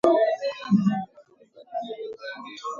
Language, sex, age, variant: Swahili, female, 19-29, Kiswahili cha Bara ya Kenya